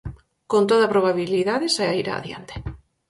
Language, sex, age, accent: Galician, female, 30-39, Normativo (estándar)